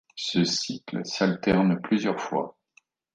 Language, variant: French, Français de métropole